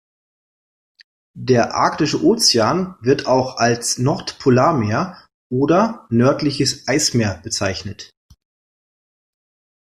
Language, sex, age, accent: German, male, 40-49, Deutschland Deutsch